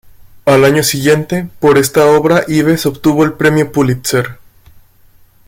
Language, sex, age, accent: Spanish, male, 19-29, México